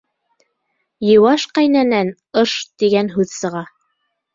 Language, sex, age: Bashkir, female, 30-39